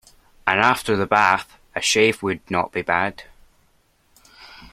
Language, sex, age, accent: English, male, under 19, Scottish English